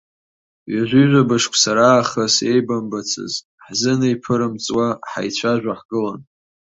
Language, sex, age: Abkhazian, male, under 19